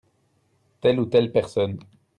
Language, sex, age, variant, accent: French, male, 30-39, Français d'Europe, Français de Belgique